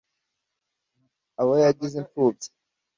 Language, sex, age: Kinyarwanda, male, under 19